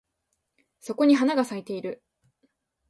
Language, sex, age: Japanese, female, 19-29